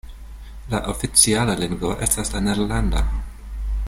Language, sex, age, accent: Esperanto, male, 30-39, Internacia